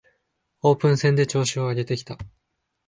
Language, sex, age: Japanese, male, 19-29